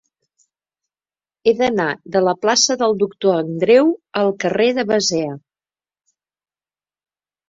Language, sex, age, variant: Catalan, female, 60-69, Central